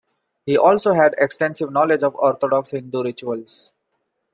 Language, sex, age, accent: English, male, 19-29, India and South Asia (India, Pakistan, Sri Lanka)